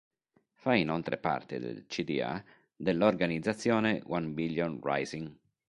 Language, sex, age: Italian, male, 40-49